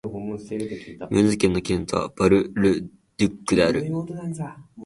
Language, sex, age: Japanese, male, under 19